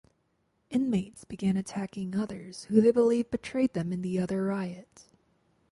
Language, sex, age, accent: English, female, 19-29, United States English